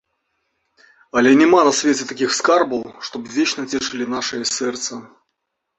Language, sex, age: Belarusian, male, 40-49